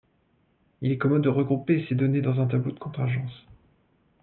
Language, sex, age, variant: French, male, 40-49, Français de métropole